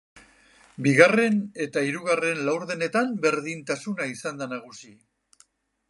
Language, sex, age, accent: Basque, male, 60-69, Erdialdekoa edo Nafarra (Gipuzkoa, Nafarroa)